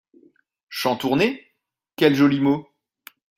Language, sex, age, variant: French, male, 30-39, Français de métropole